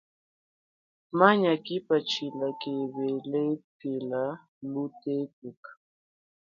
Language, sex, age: Luba-Lulua, female, 19-29